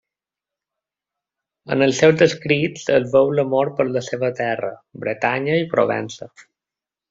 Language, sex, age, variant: Catalan, male, 30-39, Balear